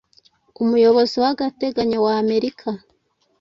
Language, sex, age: Kinyarwanda, female, 19-29